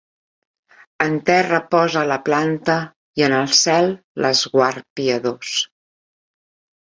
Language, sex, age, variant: Catalan, female, 50-59, Central